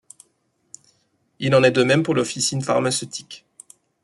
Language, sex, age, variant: French, male, 30-39, Français de métropole